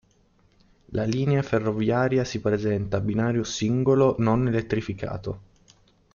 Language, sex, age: Italian, male, 19-29